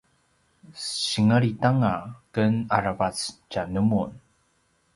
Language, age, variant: Paiwan, 30-39, pinayuanan a kinaikacedasan (東排灣語)